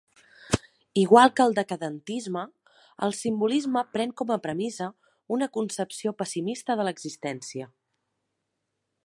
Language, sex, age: Catalan, female, 30-39